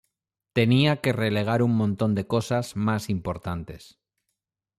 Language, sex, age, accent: Spanish, male, 50-59, España: Norte peninsular (Asturias, Castilla y León, Cantabria, País Vasco, Navarra, Aragón, La Rioja, Guadalajara, Cuenca)